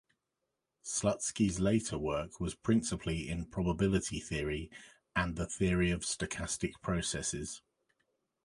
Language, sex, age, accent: English, male, 40-49, England English